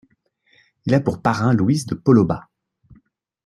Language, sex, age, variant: French, male, 40-49, Français de métropole